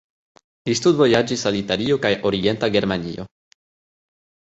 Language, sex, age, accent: Esperanto, male, 19-29, Internacia